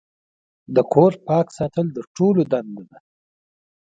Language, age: Pashto, 19-29